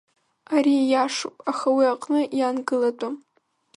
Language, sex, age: Abkhazian, female, under 19